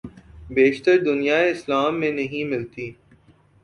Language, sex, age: Urdu, male, 19-29